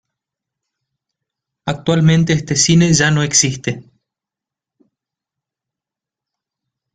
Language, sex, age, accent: Spanish, male, 30-39, Rioplatense: Argentina, Uruguay, este de Bolivia, Paraguay